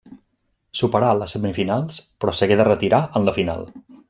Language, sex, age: Catalan, male, 40-49